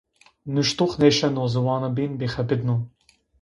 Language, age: Zaza, 19-29